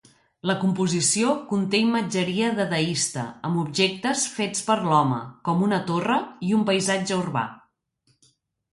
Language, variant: Catalan, Central